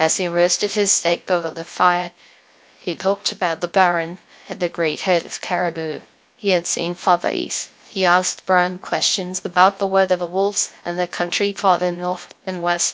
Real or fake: fake